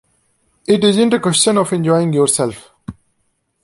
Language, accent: English, India and South Asia (India, Pakistan, Sri Lanka)